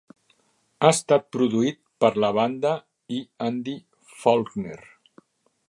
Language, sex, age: Catalan, male, 50-59